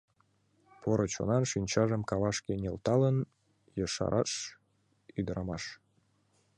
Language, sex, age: Mari, male, 19-29